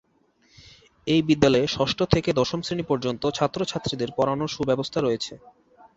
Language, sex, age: Bengali, male, 19-29